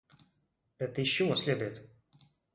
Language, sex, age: Russian, male, 19-29